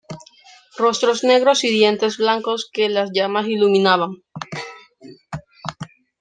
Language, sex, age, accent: Spanish, male, under 19, Caribe: Cuba, Venezuela, Puerto Rico, República Dominicana, Panamá, Colombia caribeña, México caribeño, Costa del golfo de México